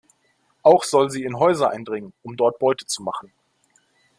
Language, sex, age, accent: German, male, 30-39, Deutschland Deutsch